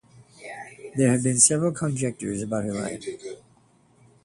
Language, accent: English, United States English